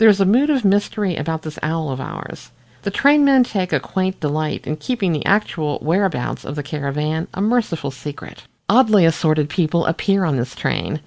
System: none